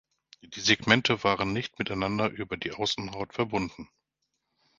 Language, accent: German, Deutschland Deutsch